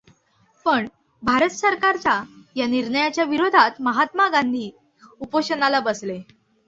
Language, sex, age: Marathi, female, 19-29